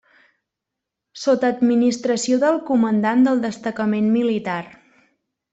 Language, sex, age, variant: Catalan, female, 19-29, Central